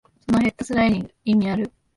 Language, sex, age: Japanese, female, 19-29